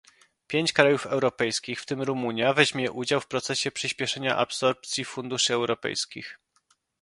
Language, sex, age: Polish, male, 30-39